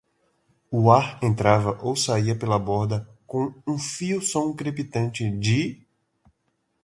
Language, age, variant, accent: Portuguese, 19-29, Portuguese (Brasil), Nordestino